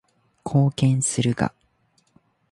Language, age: Japanese, 19-29